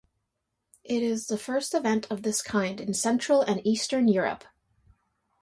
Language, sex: English, female